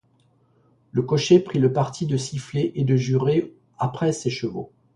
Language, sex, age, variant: French, male, 50-59, Français de métropole